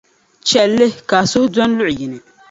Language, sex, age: Dagbani, female, 30-39